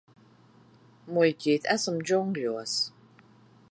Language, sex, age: Latvian, female, 50-59